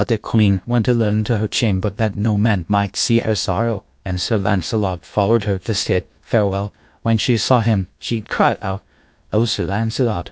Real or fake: fake